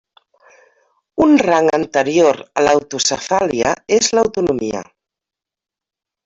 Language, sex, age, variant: Catalan, female, 40-49, Central